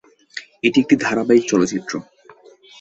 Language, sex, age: Bengali, male, 19-29